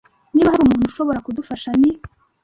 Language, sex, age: Kinyarwanda, female, 19-29